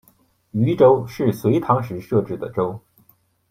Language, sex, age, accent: Chinese, male, 40-49, 出生地：山东省